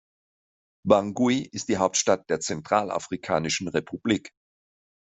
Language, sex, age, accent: German, male, 50-59, Deutschland Deutsch